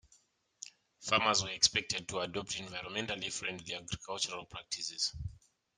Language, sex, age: English, male, 19-29